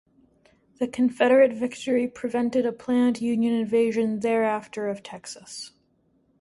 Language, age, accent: English, 19-29, United States English